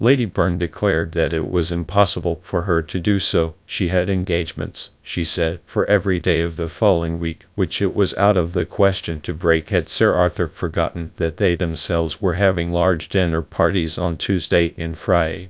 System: TTS, GradTTS